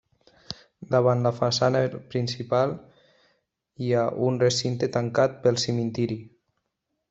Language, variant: Catalan, Nord-Occidental